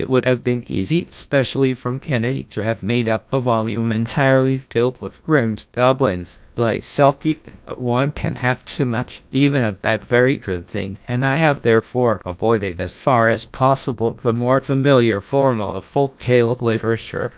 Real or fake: fake